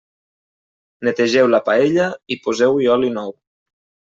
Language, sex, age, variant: Catalan, male, 19-29, Nord-Occidental